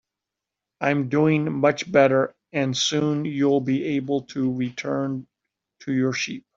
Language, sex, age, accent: English, male, 50-59, United States English